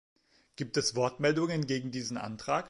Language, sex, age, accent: German, male, 19-29, Deutschland Deutsch